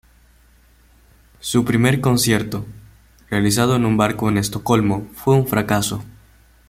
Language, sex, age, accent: Spanish, male, under 19, Caribe: Cuba, Venezuela, Puerto Rico, República Dominicana, Panamá, Colombia caribeña, México caribeño, Costa del golfo de México